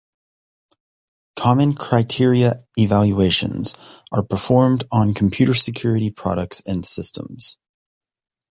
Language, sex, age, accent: English, male, 30-39, United States English